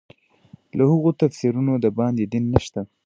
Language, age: Pashto, 19-29